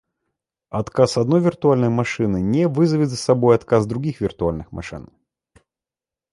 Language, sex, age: Russian, male, 30-39